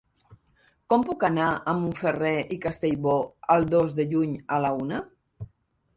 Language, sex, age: Catalan, female, 50-59